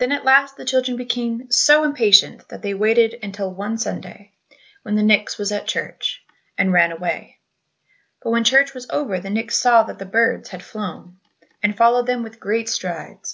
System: none